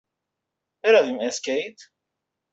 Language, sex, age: Persian, male, 30-39